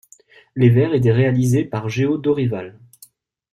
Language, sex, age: French, male, 19-29